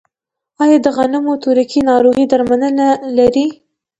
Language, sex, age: Pashto, female, under 19